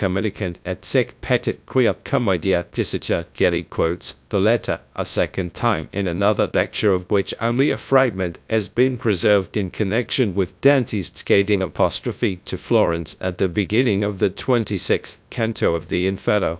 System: TTS, GradTTS